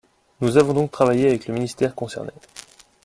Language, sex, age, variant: French, male, 19-29, Français de métropole